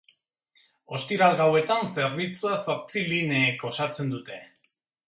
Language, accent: Basque, Erdialdekoa edo Nafarra (Gipuzkoa, Nafarroa)